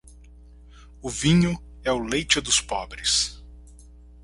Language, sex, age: Portuguese, male, 40-49